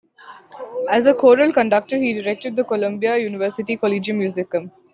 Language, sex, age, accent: English, female, 19-29, India and South Asia (India, Pakistan, Sri Lanka)